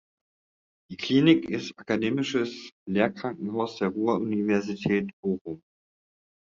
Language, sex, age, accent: German, male, 30-39, Deutschland Deutsch